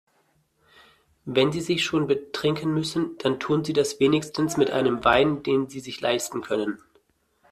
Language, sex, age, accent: German, male, 30-39, Deutschland Deutsch